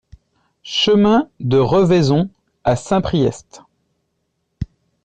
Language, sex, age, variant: French, male, 30-39, Français de métropole